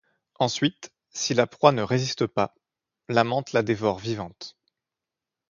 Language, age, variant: French, 19-29, Français de métropole